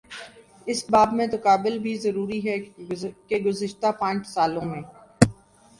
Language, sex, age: Urdu, female, 19-29